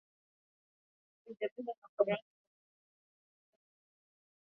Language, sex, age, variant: Swahili, female, 19-29, Kiswahili cha Bara ya Kenya